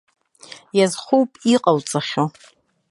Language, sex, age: Abkhazian, female, 40-49